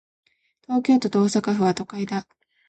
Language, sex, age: Japanese, female, 19-29